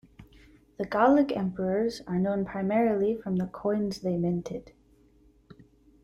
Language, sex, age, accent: English, female, 19-29, United States English